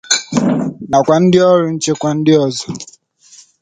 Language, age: Igbo, under 19